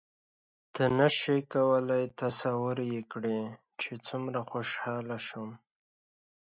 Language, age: Pashto, 19-29